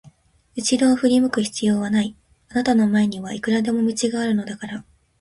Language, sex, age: Japanese, female, 19-29